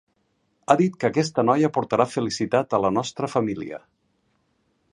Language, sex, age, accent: Catalan, male, 50-59, valencià